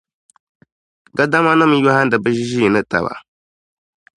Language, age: Dagbani, 19-29